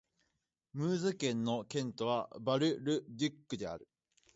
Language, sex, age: Japanese, male, under 19